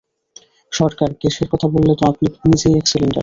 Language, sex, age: Bengali, male, 19-29